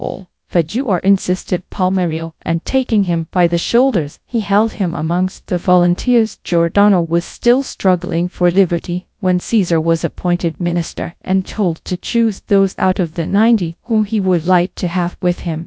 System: TTS, GradTTS